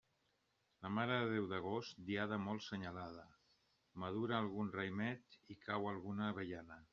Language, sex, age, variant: Catalan, male, 50-59, Central